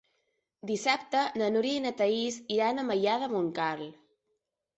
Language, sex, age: Catalan, male, 30-39